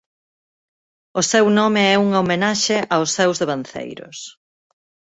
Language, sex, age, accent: Galician, female, 30-39, Atlántico (seseo e gheada)